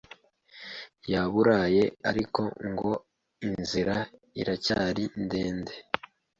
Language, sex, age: Kinyarwanda, male, 19-29